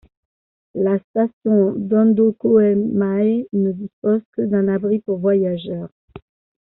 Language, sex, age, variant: French, female, 40-49, Français de métropole